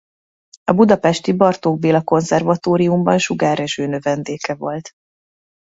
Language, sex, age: Hungarian, female, 30-39